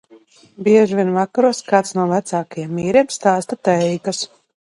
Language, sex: Latvian, female